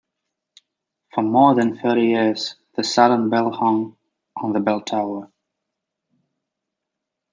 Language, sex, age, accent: English, male, 19-29, United States English